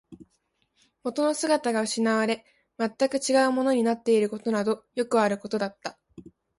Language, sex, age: Japanese, female, 19-29